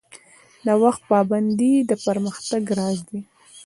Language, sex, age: Pashto, female, 19-29